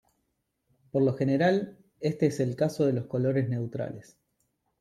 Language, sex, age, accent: Spanish, male, 30-39, Rioplatense: Argentina, Uruguay, este de Bolivia, Paraguay